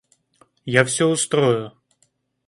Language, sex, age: Russian, male, 30-39